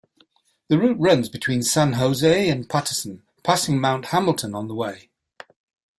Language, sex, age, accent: English, male, 60-69, England English